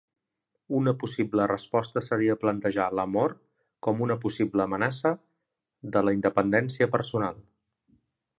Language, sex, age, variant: Catalan, male, 40-49, Central